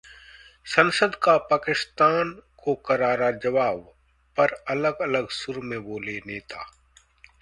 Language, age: Hindi, 40-49